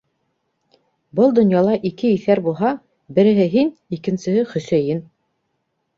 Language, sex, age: Bashkir, female, 30-39